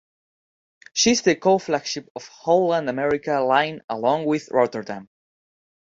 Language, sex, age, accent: English, male, under 19, United States English